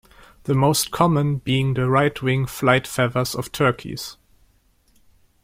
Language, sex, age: English, male, 19-29